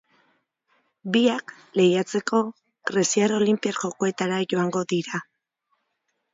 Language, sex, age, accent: Basque, female, 40-49, Mendebalekoa (Araba, Bizkaia, Gipuzkoako mendebaleko herri batzuk)